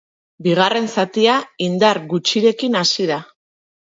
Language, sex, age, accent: Basque, female, 40-49, Mendebalekoa (Araba, Bizkaia, Gipuzkoako mendebaleko herri batzuk)